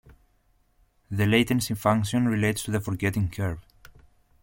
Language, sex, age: English, male, 30-39